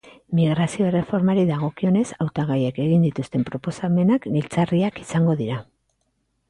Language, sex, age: Basque, female, 40-49